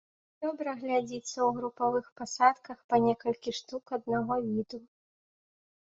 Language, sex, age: Belarusian, female, 19-29